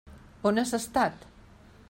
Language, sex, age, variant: Catalan, female, 60-69, Central